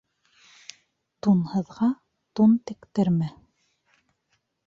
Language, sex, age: Bashkir, female, 19-29